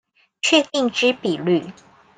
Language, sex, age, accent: Chinese, female, 40-49, 出生地：臺中市